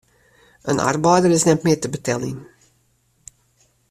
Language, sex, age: Western Frisian, female, 60-69